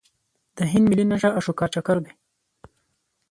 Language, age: Pashto, 19-29